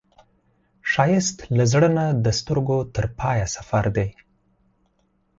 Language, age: Pashto, 30-39